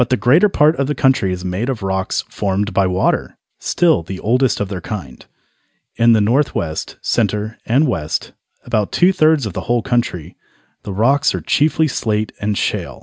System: none